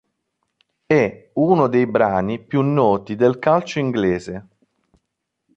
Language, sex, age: Italian, male, 30-39